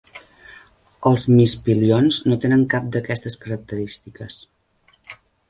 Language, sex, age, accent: Catalan, female, 50-59, nord-oriental